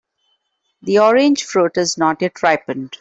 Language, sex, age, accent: English, female, 30-39, India and South Asia (India, Pakistan, Sri Lanka)